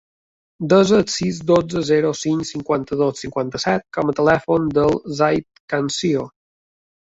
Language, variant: Catalan, Balear